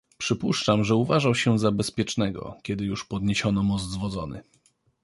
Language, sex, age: Polish, male, 30-39